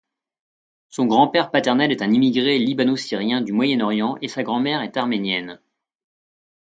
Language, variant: French, Français de métropole